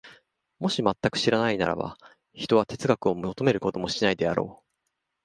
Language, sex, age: Japanese, male, 30-39